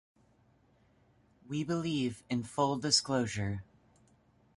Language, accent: English, United States English